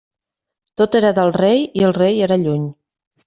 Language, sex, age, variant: Catalan, female, 40-49, Nord-Occidental